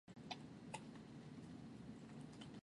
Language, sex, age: Vietnamese, male, 30-39